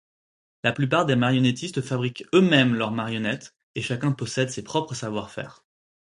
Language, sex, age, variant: French, male, 19-29, Français de métropole